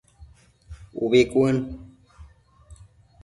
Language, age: Matsés, 19-29